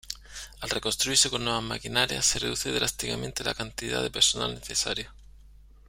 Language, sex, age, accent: Spanish, male, 40-49, España: Sur peninsular (Andalucia, Extremadura, Murcia)